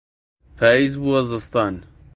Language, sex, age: Central Kurdish, male, 30-39